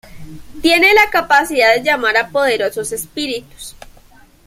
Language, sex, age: Spanish, female, 19-29